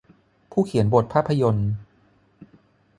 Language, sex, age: Thai, male, 40-49